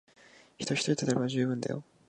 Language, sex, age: Japanese, male, 19-29